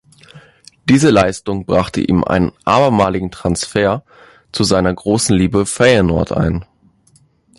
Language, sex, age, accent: German, male, 19-29, Deutschland Deutsch